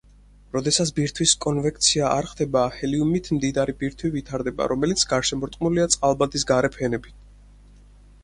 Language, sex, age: Georgian, male, 19-29